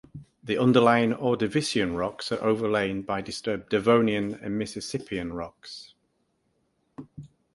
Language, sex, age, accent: English, male, 60-69, England English